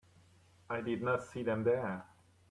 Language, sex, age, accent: English, male, 30-39, England English